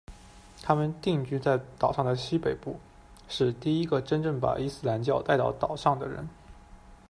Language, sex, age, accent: Chinese, male, 19-29, 出生地：浙江省